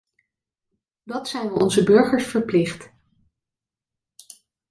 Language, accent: Dutch, Nederlands Nederlands